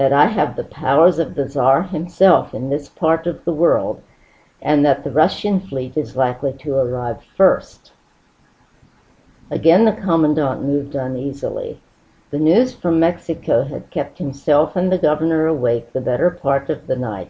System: none